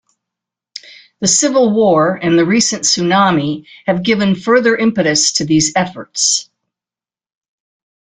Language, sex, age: English, female, 80-89